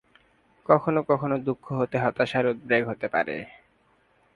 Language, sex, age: Bengali, male, 19-29